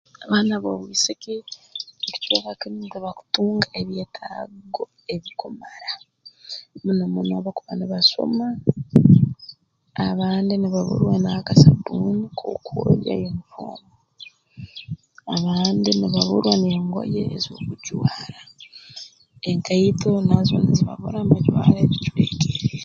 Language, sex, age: Tooro, female, 30-39